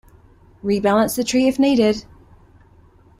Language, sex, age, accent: English, female, 30-39, New Zealand English